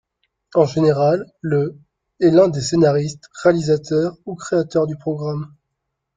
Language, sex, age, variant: French, male, 19-29, Français de métropole